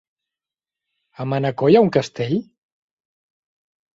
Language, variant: Catalan, Central